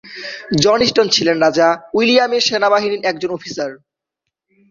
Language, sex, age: Bengali, male, 19-29